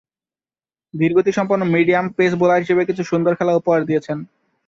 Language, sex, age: Bengali, male, 19-29